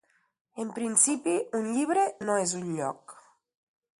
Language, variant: Catalan, Nord-Occidental